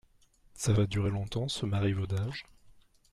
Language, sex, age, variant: French, male, 19-29, Français de métropole